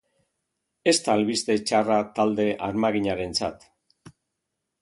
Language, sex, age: Basque, male, 60-69